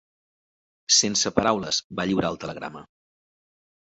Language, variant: Catalan, Central